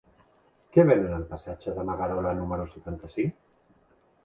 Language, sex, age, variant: Catalan, male, 40-49, Central